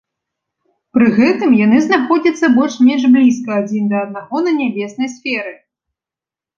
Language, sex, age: Belarusian, female, 19-29